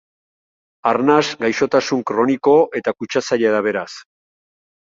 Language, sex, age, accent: Basque, male, 50-59, Erdialdekoa edo Nafarra (Gipuzkoa, Nafarroa)